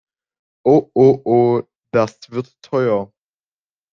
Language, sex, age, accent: German, male, under 19, Deutschland Deutsch